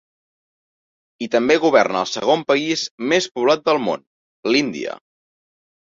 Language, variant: Catalan, Central